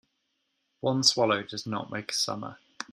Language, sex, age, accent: English, male, 30-39, England English